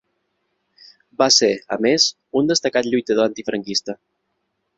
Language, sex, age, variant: Catalan, male, 19-29, Central